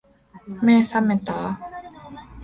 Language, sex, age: Japanese, female, 19-29